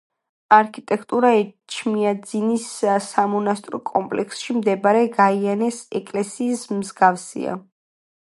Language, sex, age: Georgian, female, 19-29